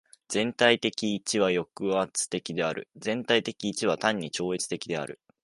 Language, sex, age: Japanese, male, 19-29